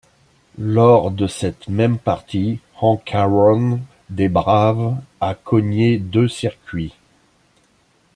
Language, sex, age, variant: French, male, 50-59, Français de métropole